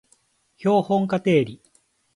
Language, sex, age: Japanese, male, 30-39